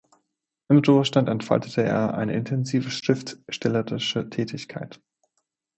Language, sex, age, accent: German, male, 30-39, Deutschland Deutsch